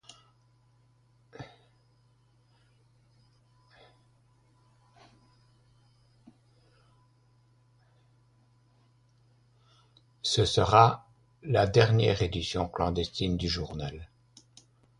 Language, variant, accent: French, Français d'Europe, Français de Belgique